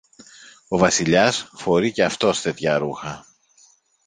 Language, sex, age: Greek, male, 50-59